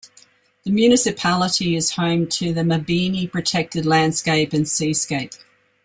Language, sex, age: English, female, 60-69